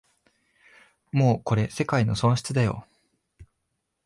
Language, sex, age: Japanese, male, 19-29